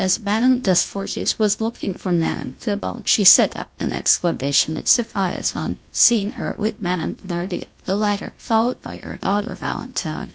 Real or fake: fake